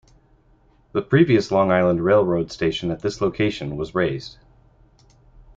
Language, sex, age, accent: English, male, 40-49, Canadian English